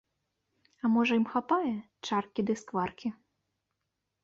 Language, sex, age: Belarusian, female, 19-29